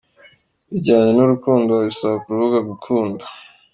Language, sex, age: Kinyarwanda, male, under 19